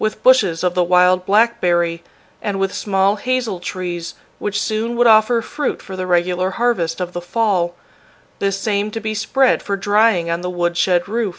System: none